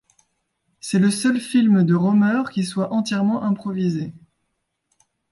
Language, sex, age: French, female, 30-39